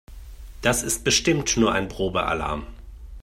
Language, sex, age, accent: German, male, 40-49, Deutschland Deutsch